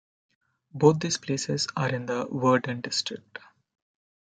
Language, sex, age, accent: English, male, 19-29, India and South Asia (India, Pakistan, Sri Lanka)